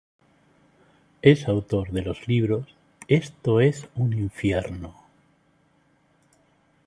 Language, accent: Spanish, España: Sur peninsular (Andalucia, Extremadura, Murcia)